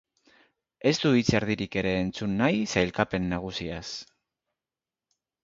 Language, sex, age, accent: Basque, male, 50-59, Mendebalekoa (Araba, Bizkaia, Gipuzkoako mendebaleko herri batzuk)